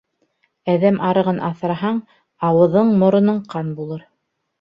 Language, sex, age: Bashkir, female, 30-39